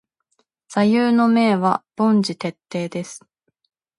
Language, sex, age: Japanese, female, 19-29